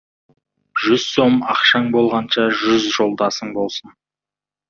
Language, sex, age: Kazakh, male, 19-29